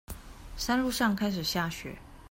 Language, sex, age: Chinese, female, 30-39